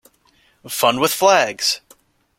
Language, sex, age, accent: English, male, 19-29, United States English